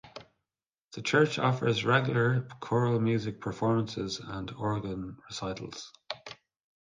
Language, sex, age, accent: English, male, 40-49, Irish English